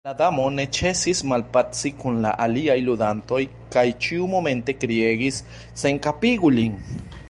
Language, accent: Esperanto, Internacia